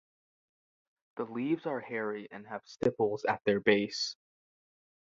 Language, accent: English, United States English